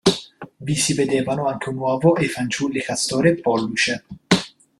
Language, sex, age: Italian, male, under 19